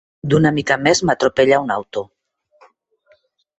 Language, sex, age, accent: Catalan, female, 50-59, Lleidatà